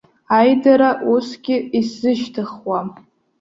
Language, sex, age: Abkhazian, female, under 19